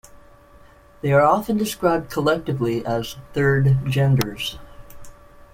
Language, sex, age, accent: English, female, 60-69, United States English